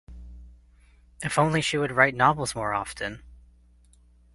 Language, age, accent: English, 19-29, United States English